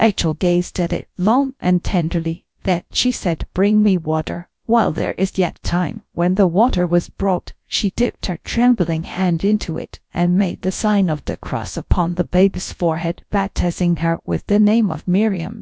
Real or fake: fake